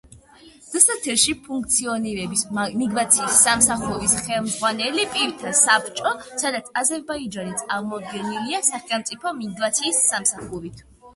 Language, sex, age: Georgian, female, 90+